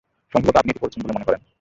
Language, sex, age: Bengali, male, 19-29